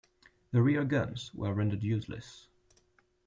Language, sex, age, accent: English, male, 19-29, England English